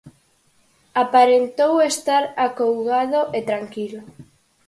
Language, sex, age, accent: Galician, female, under 19, Normativo (estándar)